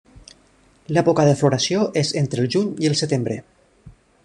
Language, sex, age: Catalan, male, 40-49